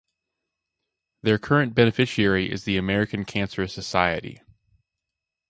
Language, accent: English, United States English